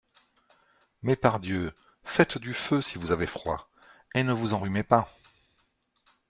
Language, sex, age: French, male, 50-59